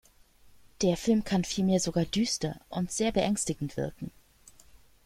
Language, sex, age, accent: German, female, 30-39, Deutschland Deutsch